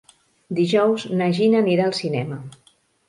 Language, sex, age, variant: Catalan, female, 50-59, Central